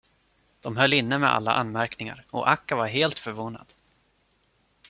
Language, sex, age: Swedish, male, 19-29